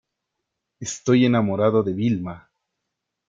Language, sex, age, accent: Spanish, male, 19-29, Rioplatense: Argentina, Uruguay, este de Bolivia, Paraguay